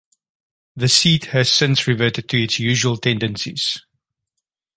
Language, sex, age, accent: English, male, 40-49, Southern African (South Africa, Zimbabwe, Namibia)